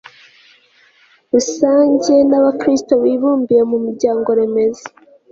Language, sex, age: Kinyarwanda, female, 19-29